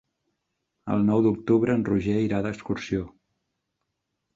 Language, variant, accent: Catalan, Central, central